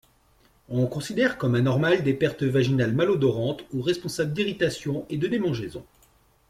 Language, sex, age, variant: French, male, 40-49, Français de métropole